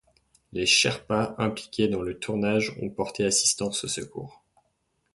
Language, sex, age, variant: French, male, 19-29, Français de métropole